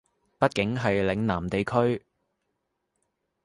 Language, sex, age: Cantonese, male, 19-29